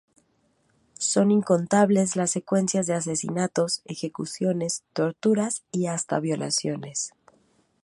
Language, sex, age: Spanish, female, 30-39